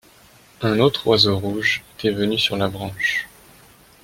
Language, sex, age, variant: French, male, 19-29, Français de métropole